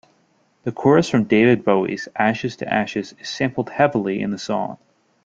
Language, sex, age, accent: English, male, 19-29, United States English